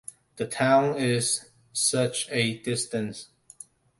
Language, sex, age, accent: English, male, 19-29, Hong Kong English